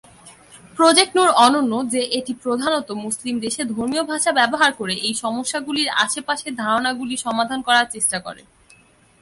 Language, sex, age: Bengali, female, under 19